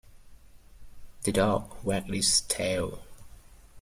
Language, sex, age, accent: English, male, 30-39, United States English